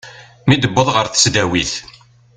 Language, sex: Kabyle, male